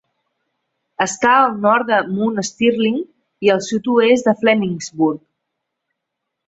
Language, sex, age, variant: Catalan, female, 40-49, Central